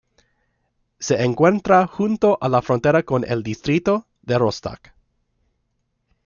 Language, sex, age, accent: Spanish, male, 30-39, México